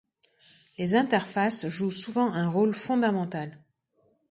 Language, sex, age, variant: French, female, 40-49, Français de métropole